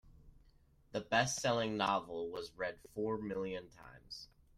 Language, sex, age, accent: English, male, under 19, United States English